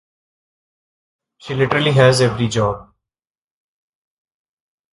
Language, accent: English, India and South Asia (India, Pakistan, Sri Lanka)